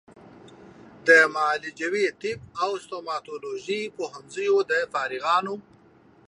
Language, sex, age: Pashto, male, 30-39